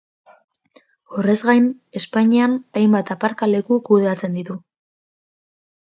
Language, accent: Basque, Mendebalekoa (Araba, Bizkaia, Gipuzkoako mendebaleko herri batzuk)